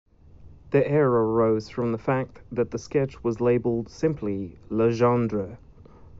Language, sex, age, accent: English, male, 30-39, Canadian English